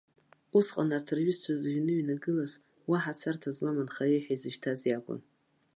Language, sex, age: Abkhazian, female, 50-59